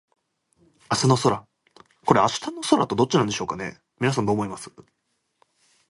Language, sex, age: Japanese, male, 19-29